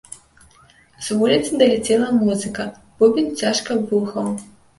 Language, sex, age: Belarusian, female, 19-29